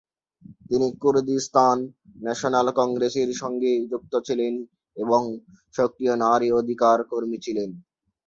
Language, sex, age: Bengali, male, 19-29